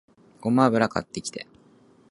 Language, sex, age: Japanese, male, 19-29